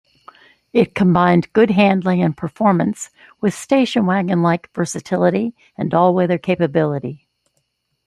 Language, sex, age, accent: English, female, 60-69, United States English